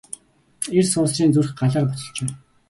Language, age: Mongolian, 19-29